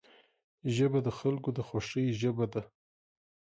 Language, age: Pashto, 40-49